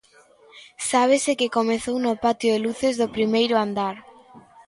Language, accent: Galician, Normativo (estándar)